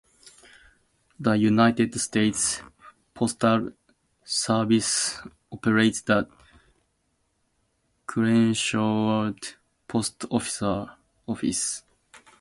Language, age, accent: English, 19-29, United States English